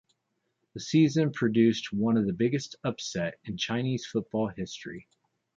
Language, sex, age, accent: English, male, 40-49, United States English